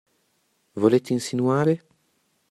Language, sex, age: Italian, male, under 19